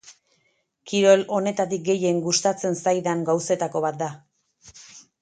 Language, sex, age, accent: Basque, female, 30-39, Mendebalekoa (Araba, Bizkaia, Gipuzkoako mendebaleko herri batzuk)